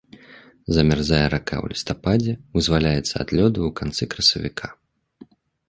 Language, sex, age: Belarusian, male, 30-39